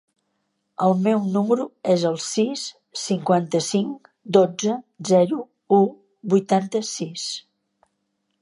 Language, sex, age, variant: Catalan, female, 60-69, Central